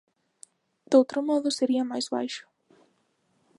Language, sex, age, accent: Galician, female, 19-29, Atlántico (seseo e gheada)